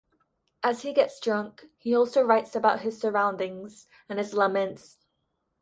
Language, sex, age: English, female, under 19